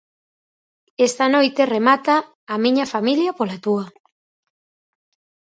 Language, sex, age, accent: Galician, female, 40-49, Normativo (estándar)